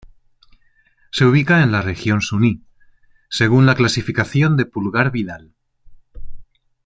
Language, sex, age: Spanish, male, 40-49